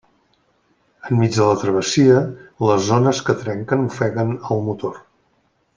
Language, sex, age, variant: Catalan, male, 60-69, Central